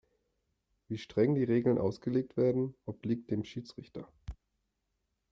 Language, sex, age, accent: German, male, 30-39, Deutschland Deutsch